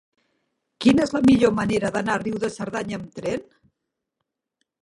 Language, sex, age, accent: Catalan, female, 40-49, central; nord-occidental